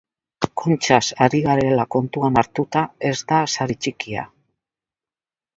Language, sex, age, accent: Basque, female, 60-69, Mendebalekoa (Araba, Bizkaia, Gipuzkoako mendebaleko herri batzuk)